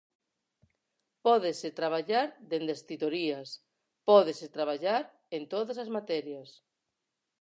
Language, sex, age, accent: Galician, female, 40-49, Normativo (estándar)